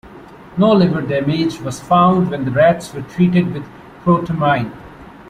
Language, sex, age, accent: English, male, 30-39, India and South Asia (India, Pakistan, Sri Lanka)